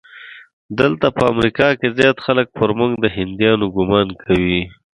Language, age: Pashto, 30-39